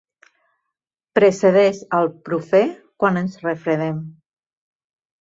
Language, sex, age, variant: Catalan, female, 50-59, Central